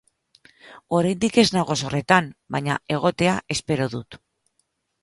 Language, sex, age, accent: Basque, female, 50-59, Mendebalekoa (Araba, Bizkaia, Gipuzkoako mendebaleko herri batzuk)